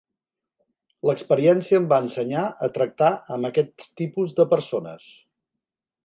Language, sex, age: Catalan, male, 50-59